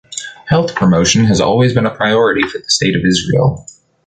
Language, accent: English, United States English